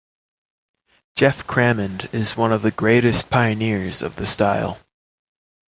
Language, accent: English, United States English